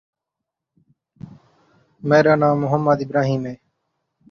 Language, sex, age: English, male, 19-29